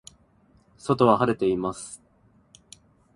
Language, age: Japanese, 19-29